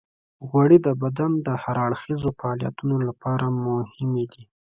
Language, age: Pashto, 19-29